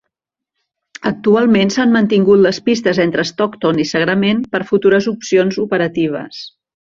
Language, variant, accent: Catalan, Central, central